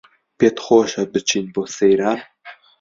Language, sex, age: Central Kurdish, male, under 19